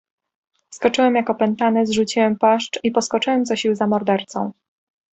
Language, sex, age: Polish, female, 19-29